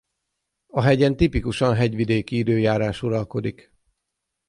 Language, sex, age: Hungarian, male, 40-49